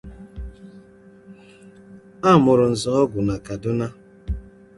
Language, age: Igbo, 30-39